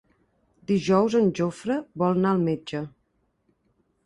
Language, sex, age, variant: Catalan, female, 40-49, Central